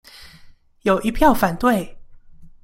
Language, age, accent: Chinese, 19-29, 出生地：桃園市